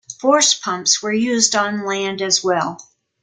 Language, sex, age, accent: English, female, 70-79, United States English